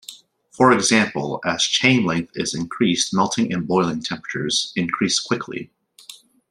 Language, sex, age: English, male, 19-29